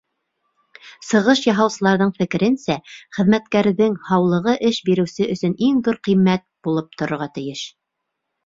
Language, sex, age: Bashkir, female, 30-39